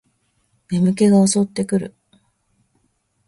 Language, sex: Japanese, female